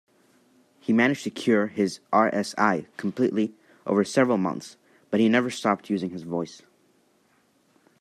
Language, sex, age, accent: English, male, under 19, United States English